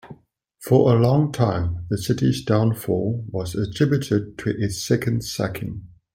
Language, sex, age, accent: English, male, 40-49, Southern African (South Africa, Zimbabwe, Namibia)